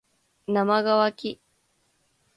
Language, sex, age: Japanese, female, 19-29